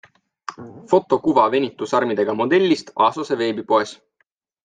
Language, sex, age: Estonian, male, 19-29